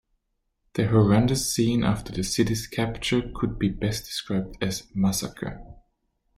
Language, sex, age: English, male, 30-39